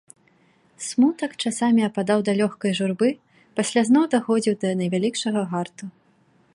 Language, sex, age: Belarusian, female, 19-29